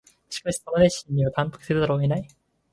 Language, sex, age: Japanese, male, 19-29